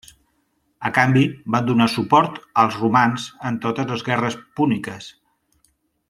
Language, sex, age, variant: Catalan, male, 40-49, Central